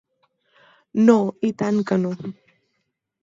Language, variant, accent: Catalan, Central, central